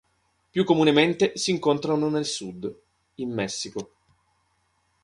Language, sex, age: Italian, male, 19-29